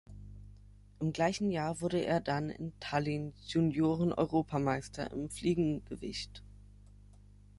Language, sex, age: German, male, under 19